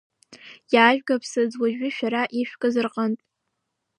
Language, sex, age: Abkhazian, female, 19-29